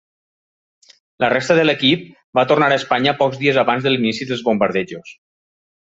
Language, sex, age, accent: Catalan, male, 40-49, valencià